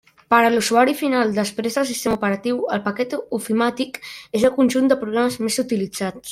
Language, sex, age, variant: Catalan, male, under 19, Central